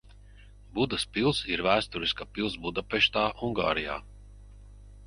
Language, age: Latvian, 60-69